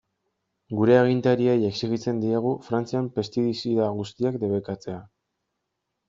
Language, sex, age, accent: Basque, male, 19-29, Erdialdekoa edo Nafarra (Gipuzkoa, Nafarroa)